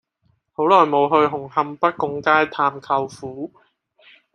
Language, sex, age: Cantonese, male, 19-29